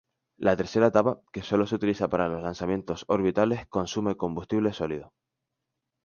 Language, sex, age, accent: Spanish, male, 19-29, España: Islas Canarias